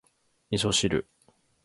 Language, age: Japanese, 40-49